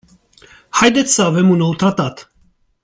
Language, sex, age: Romanian, male, 30-39